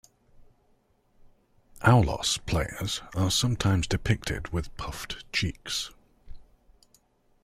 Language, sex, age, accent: English, male, 30-39, England English